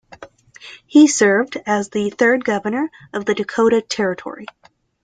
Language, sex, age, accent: English, female, 19-29, United States English